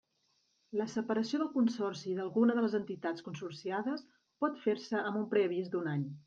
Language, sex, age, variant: Catalan, female, 40-49, Central